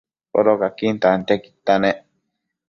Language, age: Matsés, 19-29